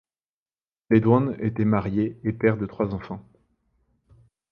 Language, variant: French, Français de métropole